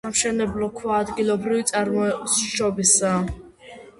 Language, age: Georgian, under 19